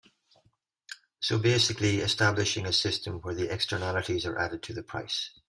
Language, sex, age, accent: English, male, 50-59, Irish English